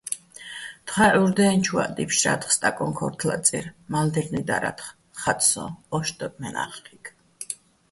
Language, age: Bats, 60-69